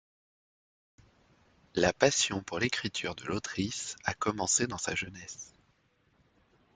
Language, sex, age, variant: French, male, 40-49, Français de métropole